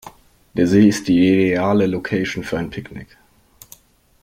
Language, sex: German, male